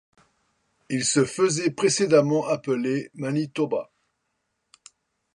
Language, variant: French, Français de métropole